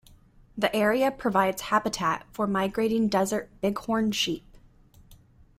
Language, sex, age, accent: English, female, 19-29, United States English